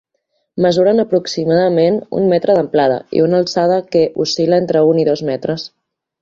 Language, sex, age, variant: Catalan, female, 19-29, Central